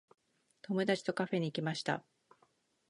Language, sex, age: Japanese, female, 50-59